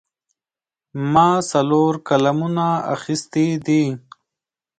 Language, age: Pashto, 19-29